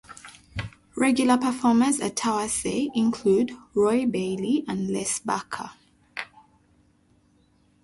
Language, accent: English, England English